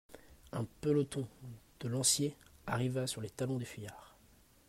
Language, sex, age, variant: French, male, 30-39, Français de métropole